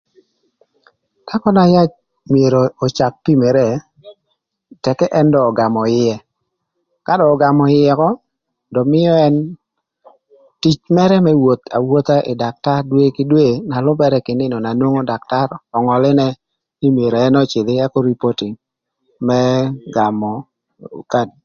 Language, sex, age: Thur, male, 40-49